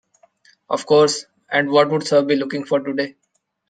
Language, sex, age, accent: English, male, 19-29, India and South Asia (India, Pakistan, Sri Lanka)